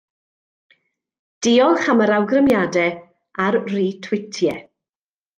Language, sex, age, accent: Welsh, female, 50-59, Y Deyrnas Unedig Cymraeg